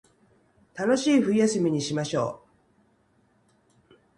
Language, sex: Japanese, female